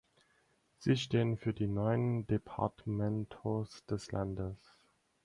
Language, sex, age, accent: German, male, 19-29, Deutschland Deutsch